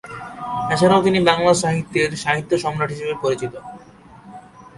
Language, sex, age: Bengali, male, 19-29